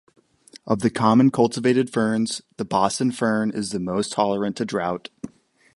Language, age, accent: English, 19-29, United States English